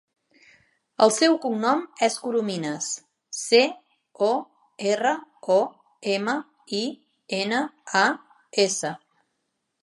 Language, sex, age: Catalan, female, 40-49